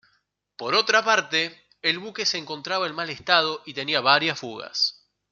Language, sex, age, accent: Spanish, male, 19-29, Rioplatense: Argentina, Uruguay, este de Bolivia, Paraguay